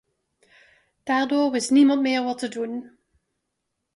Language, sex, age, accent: Dutch, female, 30-39, Nederlands Nederlands